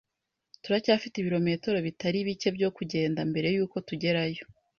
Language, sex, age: Kinyarwanda, female, 19-29